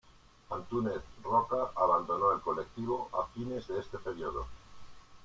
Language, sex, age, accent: Spanish, male, 60-69, España: Centro-Sur peninsular (Madrid, Toledo, Castilla-La Mancha)